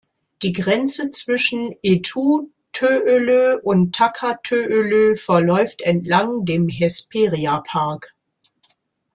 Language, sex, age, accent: German, female, 50-59, Deutschland Deutsch